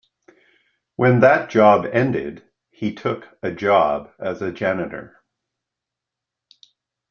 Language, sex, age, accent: English, male, 60-69, Canadian English